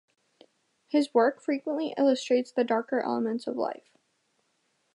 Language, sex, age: English, female, 19-29